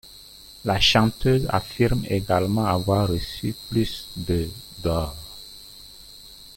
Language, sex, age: French, male, 40-49